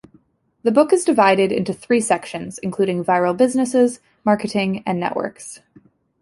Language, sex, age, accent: English, female, 19-29, Canadian English